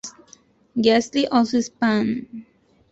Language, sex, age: English, female, under 19